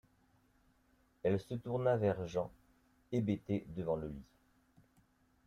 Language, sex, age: French, male, 50-59